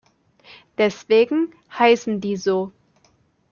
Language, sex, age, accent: German, female, 19-29, Deutschland Deutsch